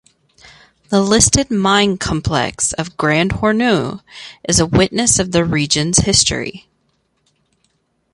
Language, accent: English, United States English